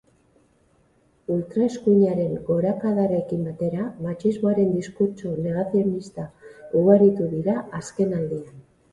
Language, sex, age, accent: Basque, female, 50-59, Erdialdekoa edo Nafarra (Gipuzkoa, Nafarroa)